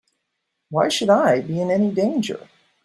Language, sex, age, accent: English, male, 40-49, United States English